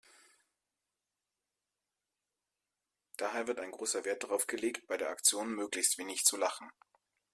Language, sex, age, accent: German, male, 30-39, Deutschland Deutsch